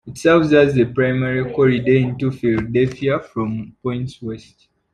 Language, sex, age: English, male, 19-29